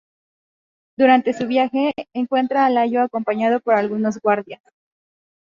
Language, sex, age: Spanish, female, 19-29